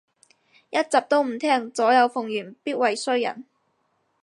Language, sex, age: Cantonese, female, 19-29